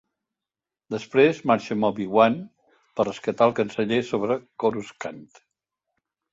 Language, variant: Catalan, Central